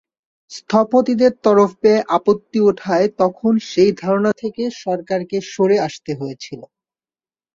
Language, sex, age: Bengali, male, 19-29